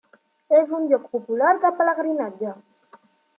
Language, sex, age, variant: Catalan, male, under 19, Central